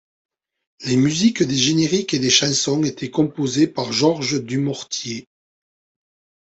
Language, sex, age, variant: French, male, 40-49, Français de métropole